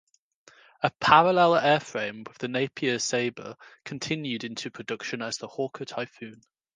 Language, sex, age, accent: English, male, 19-29, England English